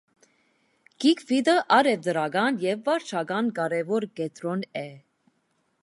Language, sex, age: Armenian, female, 30-39